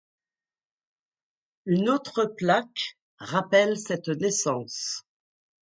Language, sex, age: French, female, 60-69